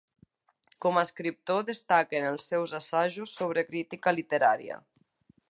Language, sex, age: Catalan, female, 30-39